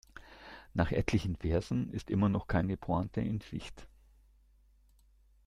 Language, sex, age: German, male, 60-69